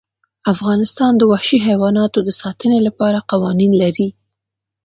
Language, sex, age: Pashto, female, 19-29